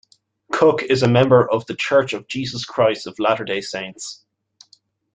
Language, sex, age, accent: English, male, 19-29, Irish English